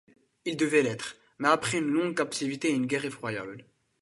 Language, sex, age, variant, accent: French, female, under 19, Français du nord de l'Afrique, Français du Maroc